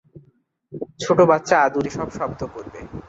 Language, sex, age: Bengali, male, 19-29